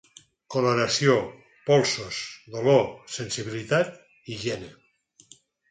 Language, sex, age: Catalan, male, 60-69